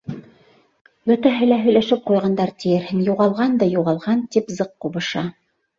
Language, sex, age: Bashkir, female, 30-39